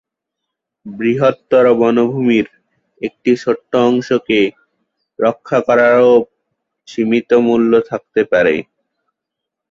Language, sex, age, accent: Bengali, male, 19-29, Native